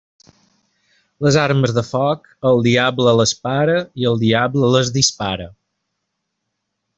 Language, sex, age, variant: Catalan, male, 30-39, Balear